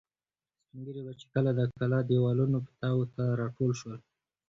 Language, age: Pashto, 19-29